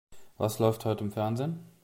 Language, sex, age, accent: German, male, 30-39, Deutschland Deutsch